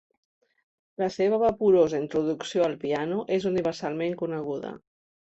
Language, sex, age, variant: Catalan, female, 50-59, Central